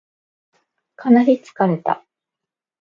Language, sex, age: Japanese, female, 30-39